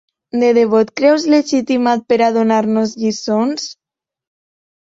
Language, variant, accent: Catalan, Septentrional, septentrional